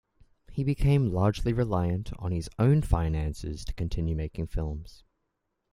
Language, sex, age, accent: English, male, 19-29, England English